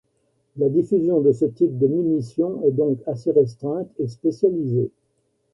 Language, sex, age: French, male, 70-79